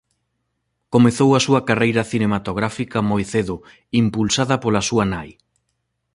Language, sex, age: Galician, male, 40-49